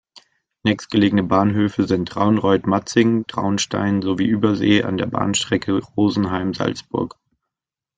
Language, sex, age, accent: German, male, 19-29, Deutschland Deutsch